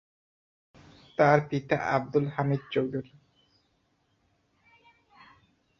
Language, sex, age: Bengali, male, 19-29